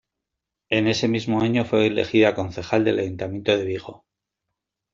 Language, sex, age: Spanish, male, 50-59